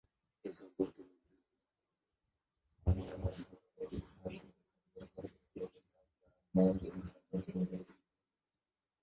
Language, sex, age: Bengali, male, 19-29